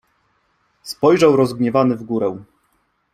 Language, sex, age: Polish, male, 30-39